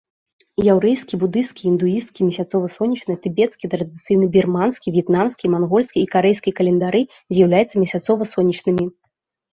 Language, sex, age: Belarusian, female, 30-39